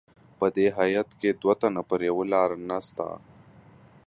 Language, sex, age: Pashto, male, 19-29